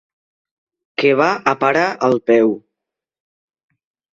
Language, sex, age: Catalan, male, under 19